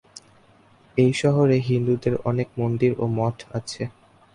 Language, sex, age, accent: Bengali, male, under 19, Native